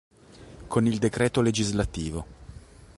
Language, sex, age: Italian, male, 40-49